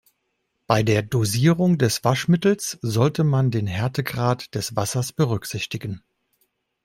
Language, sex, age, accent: German, male, 50-59, Deutschland Deutsch